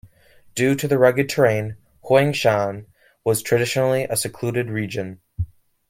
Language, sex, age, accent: English, male, under 19, United States English